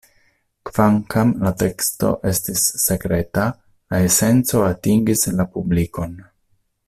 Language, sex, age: Esperanto, male, 30-39